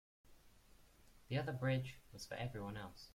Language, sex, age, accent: English, male, under 19, England English